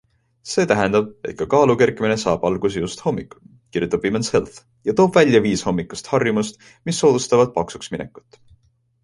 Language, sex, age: Estonian, male, 19-29